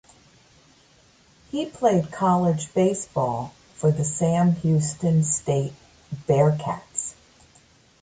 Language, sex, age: English, female, 60-69